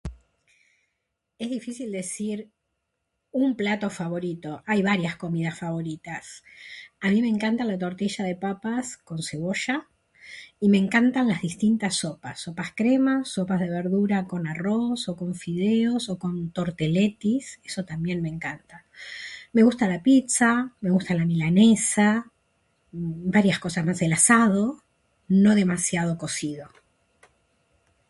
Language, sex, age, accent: Spanish, female, 60-69, Rioplatense: Argentina, Uruguay, este de Bolivia, Paraguay